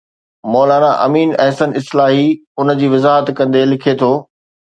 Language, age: Sindhi, 40-49